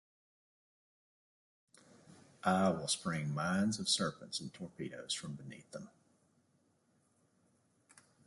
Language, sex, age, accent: English, male, 50-59, United States English